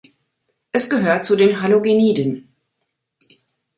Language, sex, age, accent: German, female, 50-59, Deutschland Deutsch